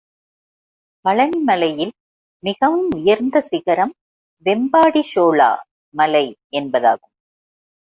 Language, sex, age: Tamil, female, 50-59